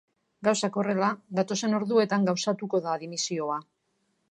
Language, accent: Basque, Mendebalekoa (Araba, Bizkaia, Gipuzkoako mendebaleko herri batzuk)